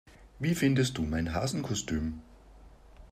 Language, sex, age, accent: German, male, 50-59, Österreichisches Deutsch